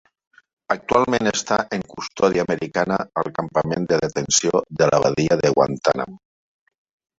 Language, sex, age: Catalan, male, 60-69